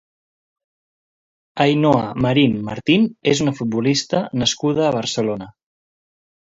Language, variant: Catalan, Central